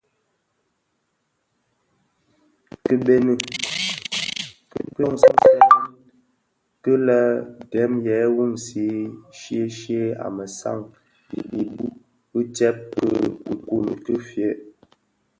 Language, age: Bafia, 19-29